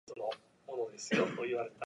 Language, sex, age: English, male, under 19